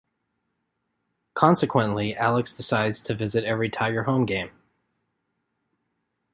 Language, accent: English, United States English